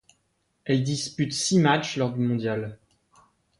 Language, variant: French, Français de métropole